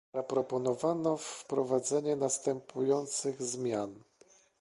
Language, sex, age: Polish, male, 30-39